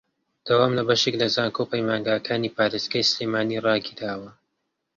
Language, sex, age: Central Kurdish, male, under 19